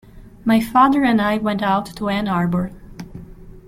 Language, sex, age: English, female, 40-49